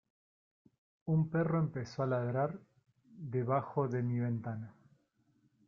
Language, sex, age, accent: Spanish, male, 30-39, Rioplatense: Argentina, Uruguay, este de Bolivia, Paraguay